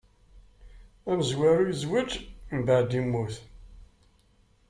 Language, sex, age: Kabyle, male, 50-59